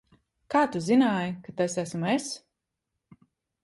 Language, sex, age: Latvian, female, 30-39